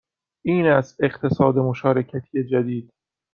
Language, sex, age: Persian, male, 19-29